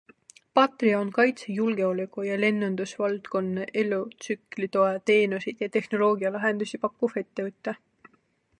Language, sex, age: Estonian, female, 19-29